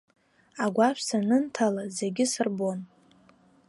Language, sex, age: Abkhazian, female, 19-29